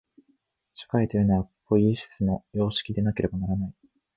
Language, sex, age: Japanese, male, 19-29